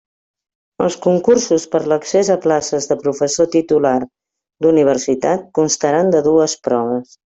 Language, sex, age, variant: Catalan, female, 60-69, Central